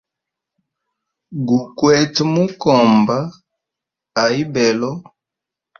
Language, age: Hemba, 19-29